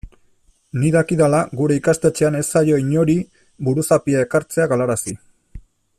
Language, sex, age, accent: Basque, male, 40-49, Erdialdekoa edo Nafarra (Gipuzkoa, Nafarroa)